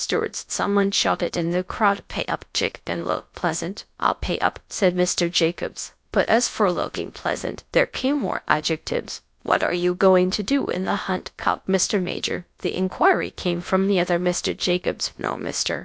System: TTS, GradTTS